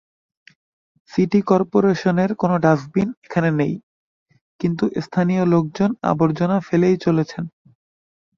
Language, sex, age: Bengali, male, 19-29